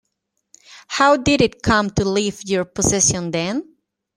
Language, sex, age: English, female, 19-29